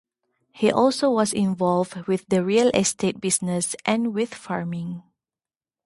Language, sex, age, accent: English, female, 30-39, Malaysian English